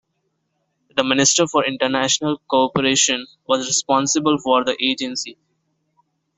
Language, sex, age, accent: English, male, under 19, India and South Asia (India, Pakistan, Sri Lanka)